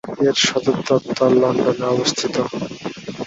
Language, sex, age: Bengali, male, 19-29